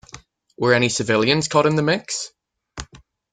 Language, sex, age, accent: English, male, under 19, Irish English